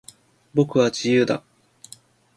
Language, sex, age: Japanese, male, 19-29